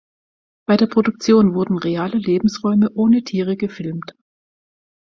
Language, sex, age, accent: German, female, 50-59, Deutschland Deutsch